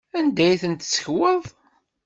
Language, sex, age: Kabyle, male, 50-59